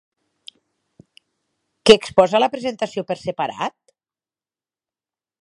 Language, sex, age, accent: Catalan, female, 50-59, Ebrenc